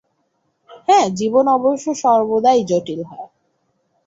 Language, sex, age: Bengali, female, 19-29